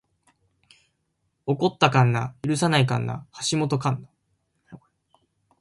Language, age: Japanese, 19-29